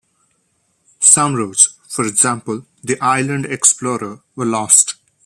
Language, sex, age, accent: English, male, 19-29, India and South Asia (India, Pakistan, Sri Lanka)